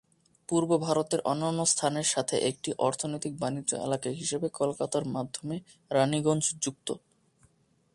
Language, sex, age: Bengali, male, 19-29